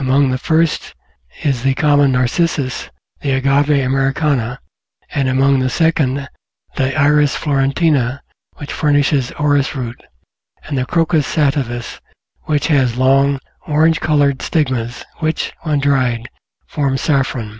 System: none